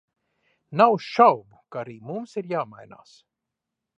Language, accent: Latvian, Riga